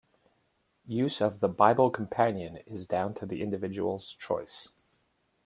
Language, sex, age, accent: English, male, 50-59, United States English